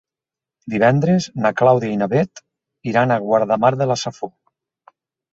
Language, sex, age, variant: Catalan, male, 50-59, Nord-Occidental